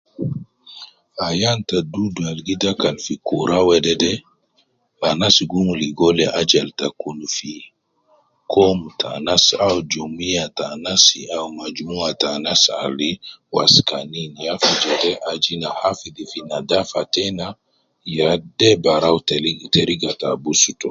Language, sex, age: Nubi, male, 30-39